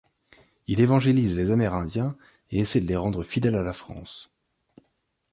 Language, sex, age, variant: French, male, 30-39, Français de métropole